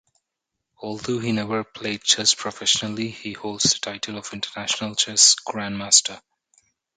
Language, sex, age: English, male, 30-39